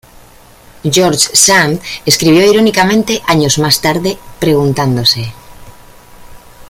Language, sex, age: Spanish, female, 40-49